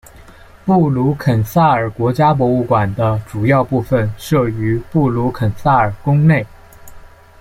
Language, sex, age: Chinese, male, 19-29